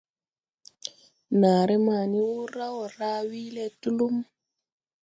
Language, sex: Tupuri, female